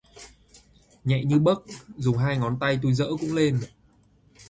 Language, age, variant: Vietnamese, 19-29, Hà Nội